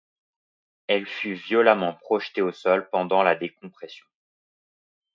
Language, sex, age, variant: French, male, 19-29, Français de métropole